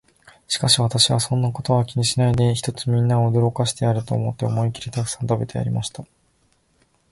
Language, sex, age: Japanese, male, under 19